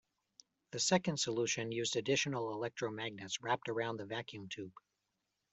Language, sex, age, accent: English, male, 40-49, United States English